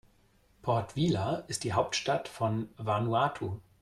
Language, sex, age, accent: German, male, 40-49, Deutschland Deutsch